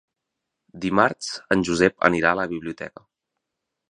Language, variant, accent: Catalan, Central, Empordanès; Oriental